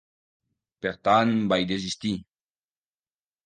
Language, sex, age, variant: Catalan, male, 19-29, Septentrional